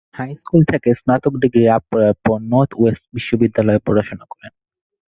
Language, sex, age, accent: Bengali, male, 19-29, প্রমিত বাংলা